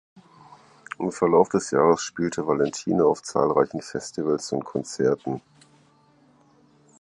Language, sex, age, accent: German, male, 50-59, Deutschland Deutsch